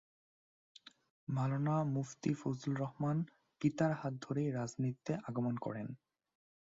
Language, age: Bengali, 19-29